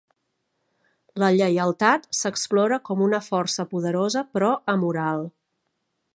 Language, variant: Catalan, Central